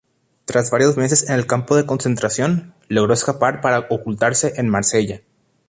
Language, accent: Spanish, México